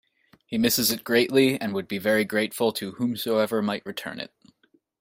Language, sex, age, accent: English, male, 19-29, United States English